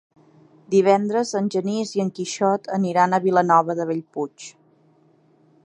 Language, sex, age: Catalan, female, 40-49